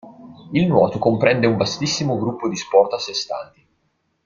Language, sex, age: Italian, male, 19-29